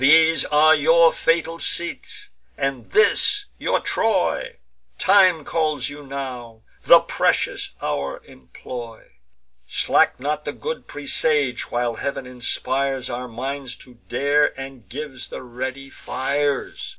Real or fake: real